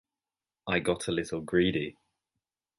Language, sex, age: English, male, 19-29